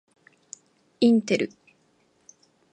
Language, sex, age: Japanese, female, 19-29